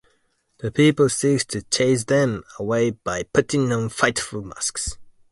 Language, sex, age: English, male, 19-29